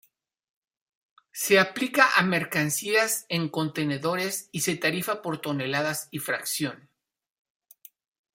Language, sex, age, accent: Spanish, male, 50-59, México